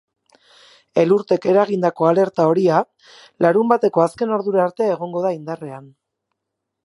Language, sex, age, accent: Basque, female, 40-49, Erdialdekoa edo Nafarra (Gipuzkoa, Nafarroa)